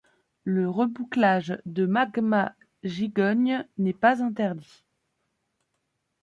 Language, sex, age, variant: French, female, 30-39, Français de métropole